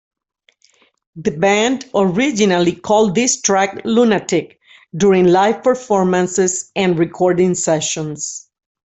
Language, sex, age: English, female, 60-69